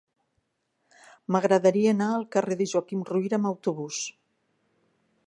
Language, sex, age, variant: Catalan, female, 60-69, Nord-Occidental